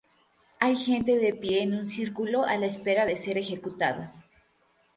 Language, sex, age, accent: Spanish, female, 19-29, México